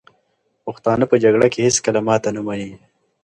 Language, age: Pashto, 19-29